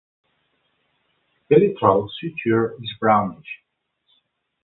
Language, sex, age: English, male, 50-59